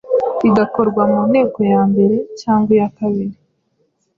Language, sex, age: Kinyarwanda, female, 19-29